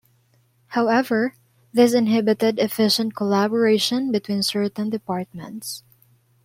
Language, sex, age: English, female, 19-29